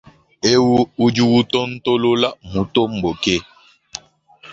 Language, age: Luba-Lulua, 19-29